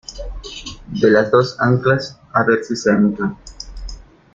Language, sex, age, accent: Spanish, male, 19-29, México